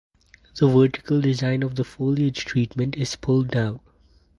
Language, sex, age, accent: English, male, 19-29, India and South Asia (India, Pakistan, Sri Lanka)